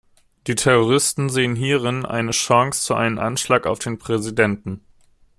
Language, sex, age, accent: German, male, 19-29, Deutschland Deutsch